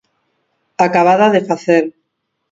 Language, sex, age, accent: Galician, female, 50-59, Oriental (común en zona oriental)